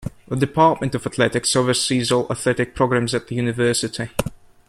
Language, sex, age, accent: English, male, 19-29, Scottish English